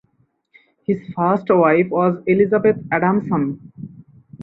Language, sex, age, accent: English, male, 19-29, England English